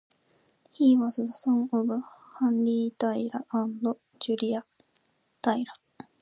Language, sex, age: English, female, 19-29